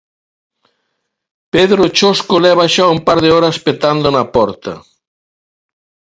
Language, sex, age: Galician, male, 50-59